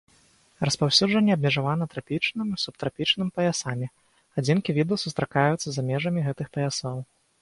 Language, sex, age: Belarusian, male, 19-29